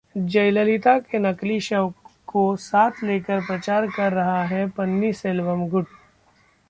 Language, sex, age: Hindi, male, 30-39